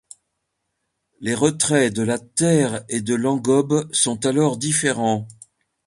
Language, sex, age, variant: French, male, 70-79, Français de métropole